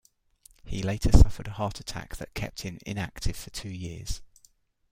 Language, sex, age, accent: English, male, 50-59, England English